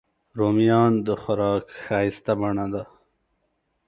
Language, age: Pashto, 19-29